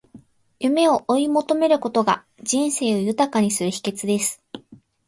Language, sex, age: Japanese, female, 19-29